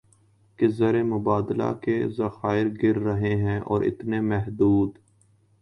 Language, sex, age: Urdu, male, 19-29